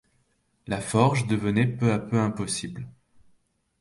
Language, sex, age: French, male, 30-39